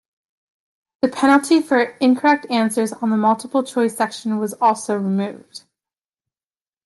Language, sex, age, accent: English, female, 19-29, Canadian English